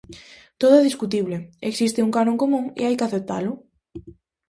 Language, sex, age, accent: Galician, female, 19-29, Atlántico (seseo e gheada)